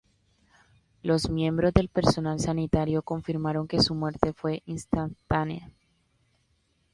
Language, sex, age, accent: Spanish, female, under 19, Caribe: Cuba, Venezuela, Puerto Rico, República Dominicana, Panamá, Colombia caribeña, México caribeño, Costa del golfo de México